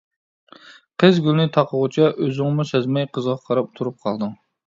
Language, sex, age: Uyghur, male, 30-39